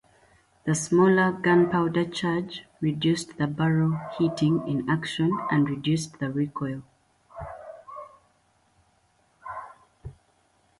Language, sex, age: English, female, 19-29